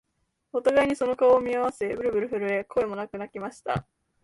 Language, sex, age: Japanese, female, 19-29